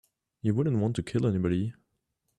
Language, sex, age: English, male, 19-29